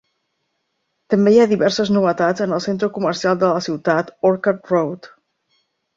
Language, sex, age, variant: Catalan, female, 50-59, Central